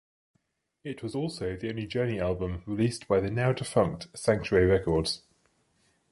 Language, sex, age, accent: English, male, 30-39, England English